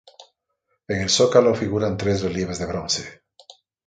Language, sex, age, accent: Spanish, male, 50-59, Andino-Pacífico: Colombia, Perú, Ecuador, oeste de Bolivia y Venezuela andina